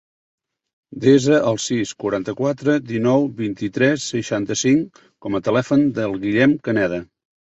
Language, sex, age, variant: Catalan, male, 50-59, Nord-Occidental